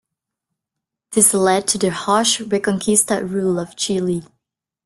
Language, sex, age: English, female, 19-29